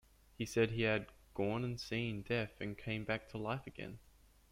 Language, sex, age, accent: English, male, under 19, Australian English